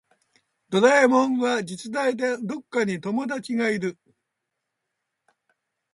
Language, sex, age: Japanese, male, 60-69